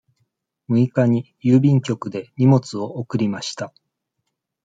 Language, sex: Japanese, male